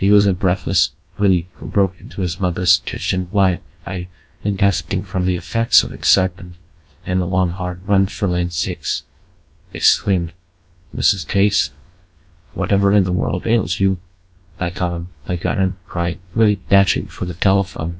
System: TTS, GlowTTS